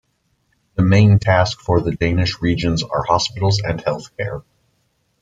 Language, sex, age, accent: English, male, 40-49, United States English